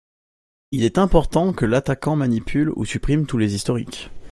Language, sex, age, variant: French, male, under 19, Français de métropole